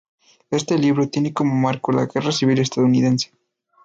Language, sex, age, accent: Spanish, male, 19-29, México